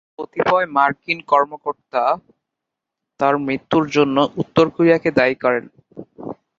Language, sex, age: Bengali, male, 19-29